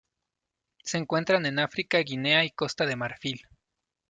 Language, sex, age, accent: Spanish, male, 30-39, México